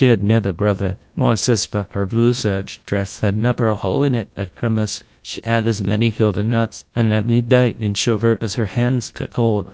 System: TTS, GlowTTS